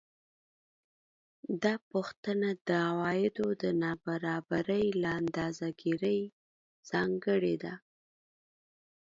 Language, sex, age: Pashto, female, 30-39